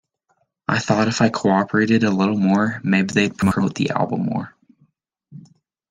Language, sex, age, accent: English, male, under 19, United States English